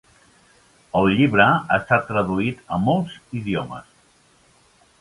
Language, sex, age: Catalan, male, 60-69